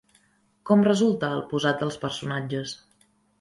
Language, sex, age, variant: Catalan, female, 30-39, Central